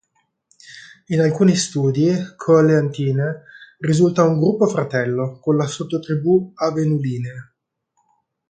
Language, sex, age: Italian, male, 40-49